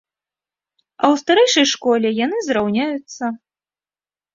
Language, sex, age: Belarusian, female, 30-39